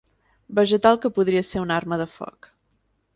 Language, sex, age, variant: Catalan, female, 19-29, Septentrional